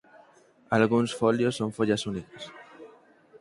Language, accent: Galician, Normativo (estándar)